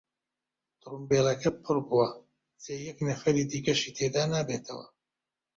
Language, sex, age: Central Kurdish, male, 30-39